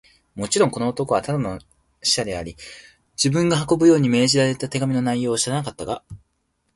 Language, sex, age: Japanese, male, 19-29